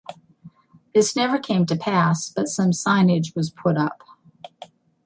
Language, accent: English, United States English